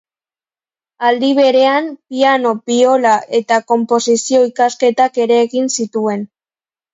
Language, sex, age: Basque, female, under 19